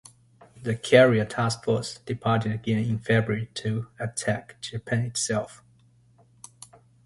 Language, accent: English, United States English